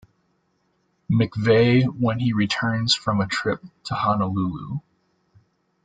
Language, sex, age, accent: English, male, 30-39, United States English